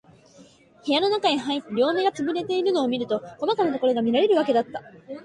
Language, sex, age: Japanese, female, 19-29